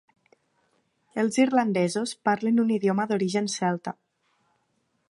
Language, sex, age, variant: Catalan, female, 19-29, Nord-Occidental